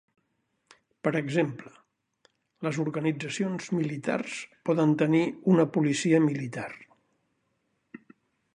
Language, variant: Catalan, Central